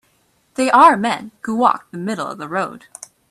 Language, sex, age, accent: English, female, 19-29, United States English